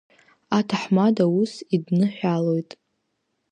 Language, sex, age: Abkhazian, female, under 19